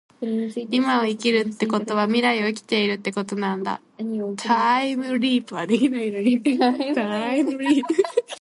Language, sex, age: Japanese, female, 19-29